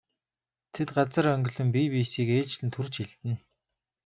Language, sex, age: Mongolian, male, 19-29